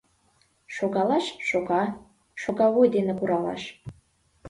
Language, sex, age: Mari, female, under 19